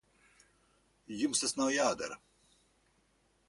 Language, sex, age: Latvian, male, 50-59